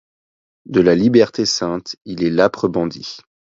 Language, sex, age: French, male, 19-29